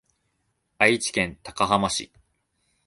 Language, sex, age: Japanese, male, 19-29